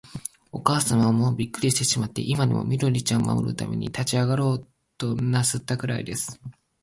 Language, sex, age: Japanese, male, 19-29